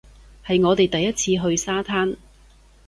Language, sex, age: Cantonese, female, 40-49